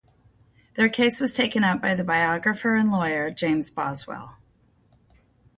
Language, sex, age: English, female, 50-59